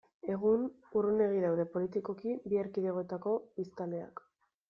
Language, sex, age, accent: Basque, female, 19-29, Mendebalekoa (Araba, Bizkaia, Gipuzkoako mendebaleko herri batzuk)